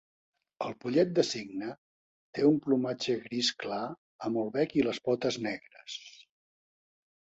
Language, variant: Catalan, Central